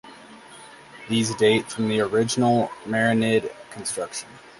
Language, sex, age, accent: English, male, 30-39, United States English